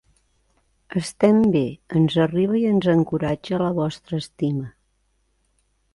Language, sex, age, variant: Catalan, female, 50-59, Central